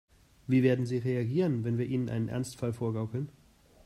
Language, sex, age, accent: German, male, 30-39, Deutschland Deutsch